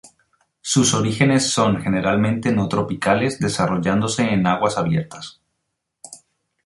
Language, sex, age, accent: Spanish, male, 19-29, Andino-Pacífico: Colombia, Perú, Ecuador, oeste de Bolivia y Venezuela andina